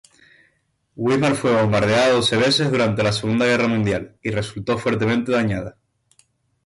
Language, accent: Spanish, España: Islas Canarias